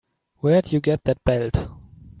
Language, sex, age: English, male, 19-29